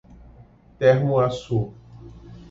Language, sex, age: Portuguese, male, 40-49